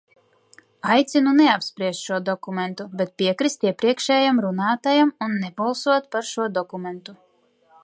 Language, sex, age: Latvian, female, 19-29